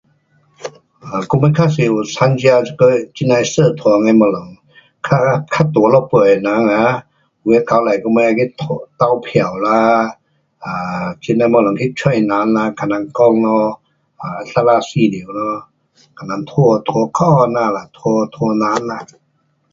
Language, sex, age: Pu-Xian Chinese, male, 60-69